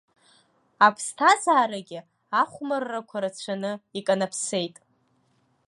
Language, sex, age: Abkhazian, female, under 19